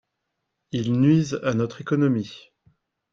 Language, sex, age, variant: French, male, 30-39, Français de métropole